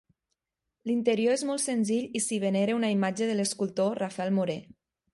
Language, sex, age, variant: Catalan, female, 30-39, Nord-Occidental